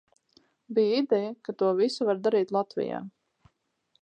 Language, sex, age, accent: Latvian, female, 30-39, bez akcenta